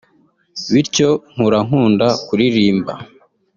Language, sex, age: Kinyarwanda, male, 19-29